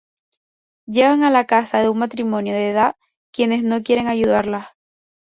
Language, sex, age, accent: Spanish, female, 19-29, España: Islas Canarias